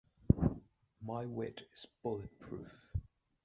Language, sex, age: English, male, 19-29